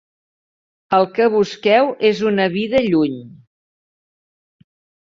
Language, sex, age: Catalan, female, 60-69